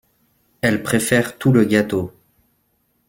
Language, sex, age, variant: French, male, 30-39, Français de métropole